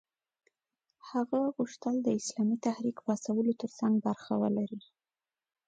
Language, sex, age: Pashto, female, 19-29